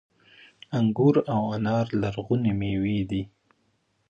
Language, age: Pashto, 30-39